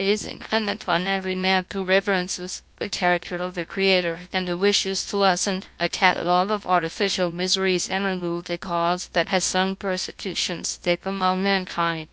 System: TTS, GlowTTS